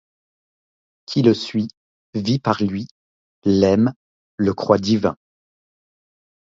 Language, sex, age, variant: French, male, 30-39, Français de métropole